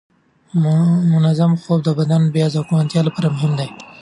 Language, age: Pashto, 19-29